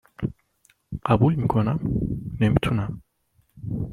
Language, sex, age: Persian, male, 30-39